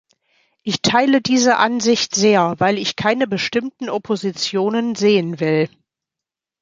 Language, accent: German, Deutschland Deutsch